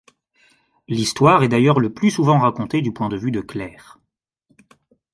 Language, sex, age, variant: French, male, 19-29, Français de métropole